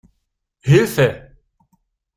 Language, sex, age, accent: German, male, 19-29, Deutschland Deutsch